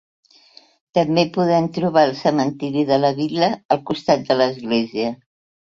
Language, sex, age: Catalan, female, 60-69